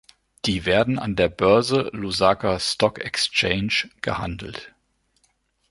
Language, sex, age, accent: German, male, 50-59, Deutschland Deutsch